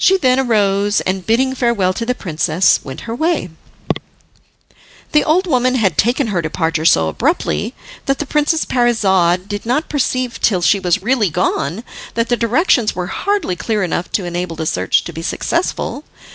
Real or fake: real